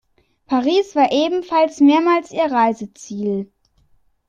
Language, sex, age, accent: German, male, under 19, Deutschland Deutsch